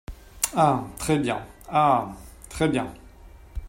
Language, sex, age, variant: French, male, 40-49, Français de métropole